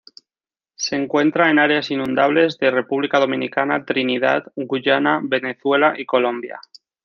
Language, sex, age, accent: Spanish, male, 19-29, España: Norte peninsular (Asturias, Castilla y León, Cantabria, País Vasco, Navarra, Aragón, La Rioja, Guadalajara, Cuenca)